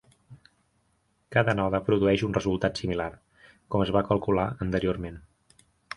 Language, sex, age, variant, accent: Catalan, male, 30-39, Central, tarragoní